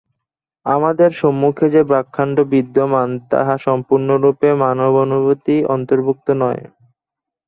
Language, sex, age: Bengali, male, under 19